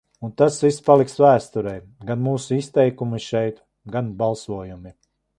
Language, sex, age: Latvian, male, 50-59